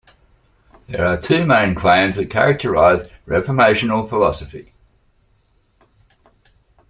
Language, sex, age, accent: English, male, 60-69, Australian English